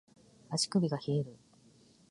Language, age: Japanese, 50-59